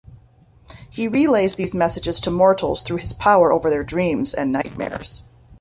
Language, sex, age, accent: English, female, 30-39, United States English